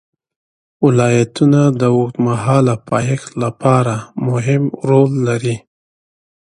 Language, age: Pashto, 30-39